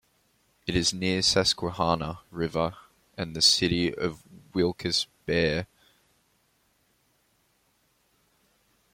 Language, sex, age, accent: English, male, 19-29, Australian English